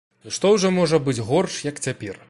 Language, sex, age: Belarusian, male, 19-29